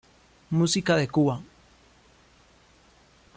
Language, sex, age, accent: Spanish, male, 30-39, Andino-Pacífico: Colombia, Perú, Ecuador, oeste de Bolivia y Venezuela andina